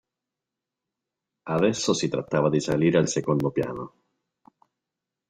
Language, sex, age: Italian, male, 19-29